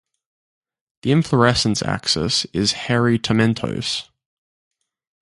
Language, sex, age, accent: English, male, under 19, Australian English